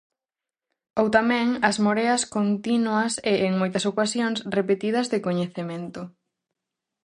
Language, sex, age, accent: Galician, female, 19-29, Normativo (estándar)